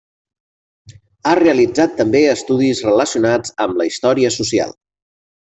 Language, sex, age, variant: Catalan, male, 40-49, Central